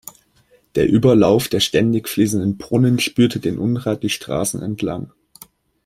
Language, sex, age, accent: German, male, under 19, Deutschland Deutsch